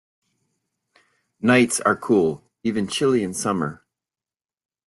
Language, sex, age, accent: English, male, 40-49, United States English